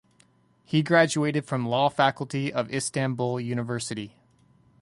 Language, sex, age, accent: English, male, 30-39, United States English